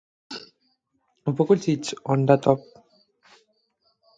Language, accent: English, Irish English